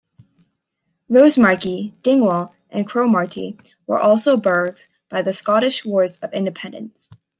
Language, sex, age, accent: English, female, under 19, United States English